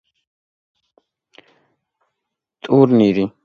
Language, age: Georgian, under 19